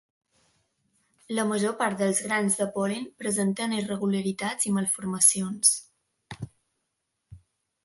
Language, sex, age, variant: Catalan, female, under 19, Balear